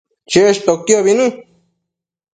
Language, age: Matsés, under 19